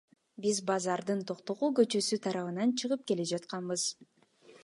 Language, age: Kyrgyz, 19-29